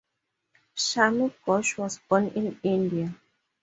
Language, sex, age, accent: English, female, 19-29, Southern African (South Africa, Zimbabwe, Namibia)